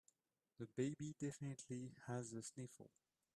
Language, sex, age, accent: English, male, 19-29, England English